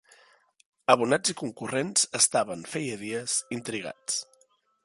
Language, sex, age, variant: Catalan, male, 30-39, Central